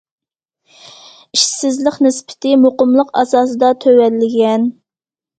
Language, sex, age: Uyghur, female, 19-29